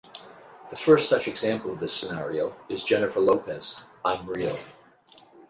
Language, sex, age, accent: English, male, 50-59, United States English